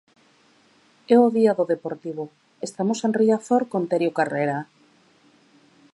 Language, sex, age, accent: Galician, female, 40-49, Atlántico (seseo e gheada)